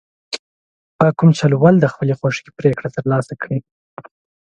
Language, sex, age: Pashto, male, 19-29